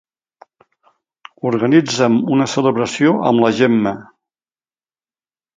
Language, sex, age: Catalan, male, 60-69